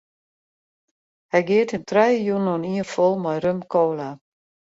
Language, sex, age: Western Frisian, female, 60-69